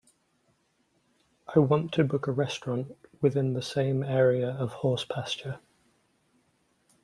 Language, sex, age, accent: English, male, 30-39, England English